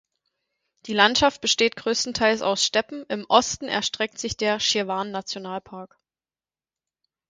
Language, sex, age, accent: German, female, 30-39, Deutschland Deutsch